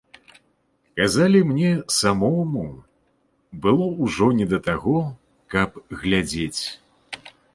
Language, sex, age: Belarusian, male, 40-49